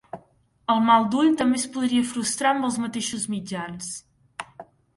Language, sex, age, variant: Catalan, female, under 19, Central